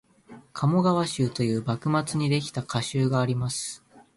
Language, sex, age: Japanese, male, 19-29